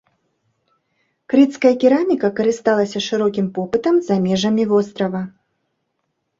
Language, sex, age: Belarusian, female, 30-39